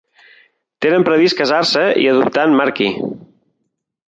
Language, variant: Catalan, Central